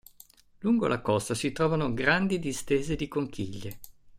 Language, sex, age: Italian, male, 50-59